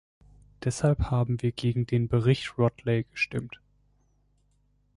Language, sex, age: German, male, 19-29